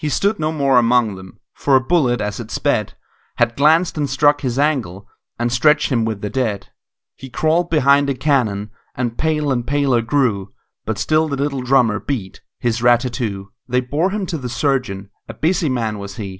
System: none